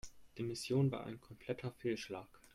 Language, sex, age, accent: German, male, under 19, Deutschland Deutsch